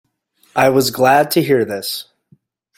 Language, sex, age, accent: English, male, 30-39, United States English